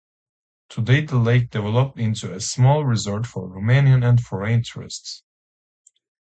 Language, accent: English, United States English